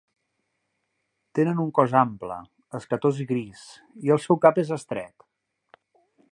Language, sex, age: Catalan, male, 40-49